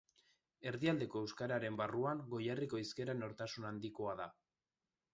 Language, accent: Basque, Erdialdekoa edo Nafarra (Gipuzkoa, Nafarroa)